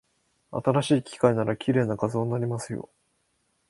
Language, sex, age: Japanese, male, 19-29